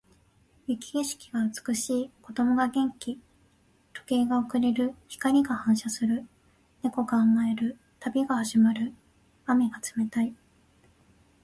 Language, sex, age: Japanese, female, 19-29